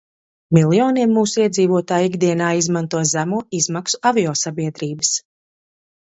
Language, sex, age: Latvian, female, 30-39